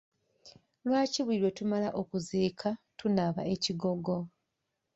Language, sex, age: Ganda, female, 19-29